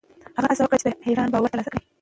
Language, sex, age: Pashto, female, 19-29